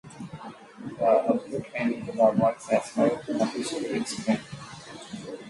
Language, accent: English, United States English; India and South Asia (India, Pakistan, Sri Lanka)